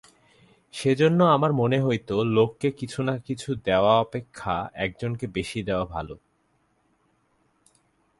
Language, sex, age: Bengali, male, 19-29